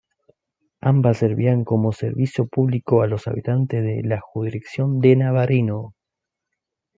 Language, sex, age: Spanish, male, 19-29